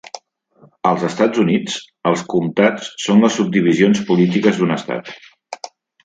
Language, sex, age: Catalan, male, 50-59